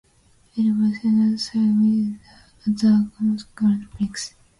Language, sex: English, female